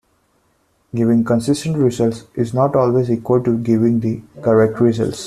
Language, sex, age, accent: English, male, 19-29, India and South Asia (India, Pakistan, Sri Lanka)